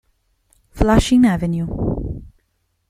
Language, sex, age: Italian, female, 30-39